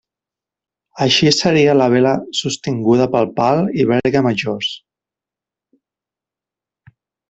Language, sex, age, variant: Catalan, male, 40-49, Central